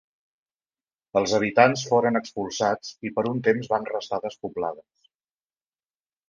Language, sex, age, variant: Catalan, male, 40-49, Central